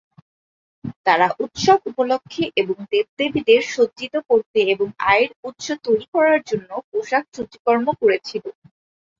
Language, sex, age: Bengali, female, 19-29